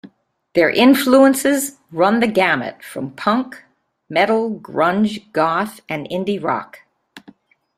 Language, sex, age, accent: English, female, 70-79, United States English